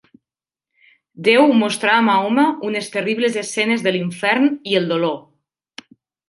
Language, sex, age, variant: Catalan, female, 30-39, Nord-Occidental